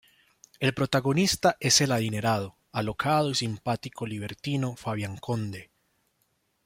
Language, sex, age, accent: Spanish, male, 19-29, Andino-Pacífico: Colombia, Perú, Ecuador, oeste de Bolivia y Venezuela andina